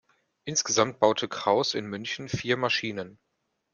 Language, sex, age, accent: German, male, 19-29, Deutschland Deutsch